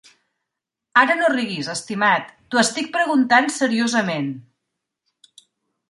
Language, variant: Catalan, Central